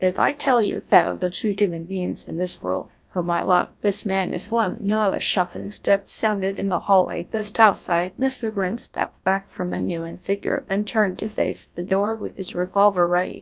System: TTS, GlowTTS